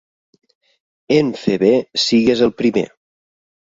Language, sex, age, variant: Catalan, male, 30-39, Nord-Occidental